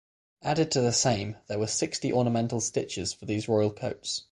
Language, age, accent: English, 19-29, England English; Northern English